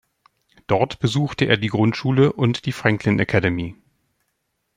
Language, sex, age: German, male, 40-49